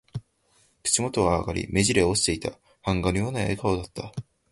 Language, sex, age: Japanese, male, under 19